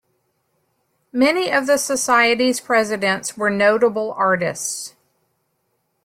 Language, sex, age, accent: English, female, 50-59, United States English